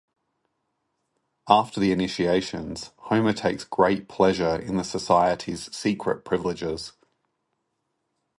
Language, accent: English, Australian English